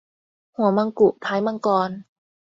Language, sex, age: Thai, female, under 19